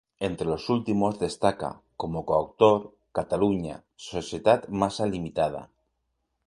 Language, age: Spanish, 40-49